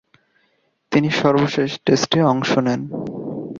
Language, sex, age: Bengali, male, 19-29